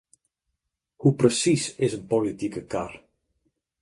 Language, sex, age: Western Frisian, male, 50-59